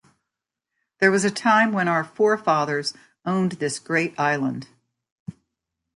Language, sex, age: English, female, 60-69